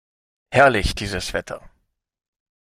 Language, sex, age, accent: German, male, 19-29, Deutschland Deutsch